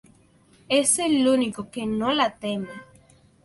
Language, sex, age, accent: Spanish, female, under 19, Caribe: Cuba, Venezuela, Puerto Rico, República Dominicana, Panamá, Colombia caribeña, México caribeño, Costa del golfo de México